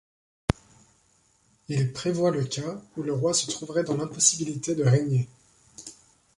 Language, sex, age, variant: French, male, 19-29, Français de métropole